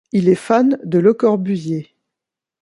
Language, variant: French, Français de métropole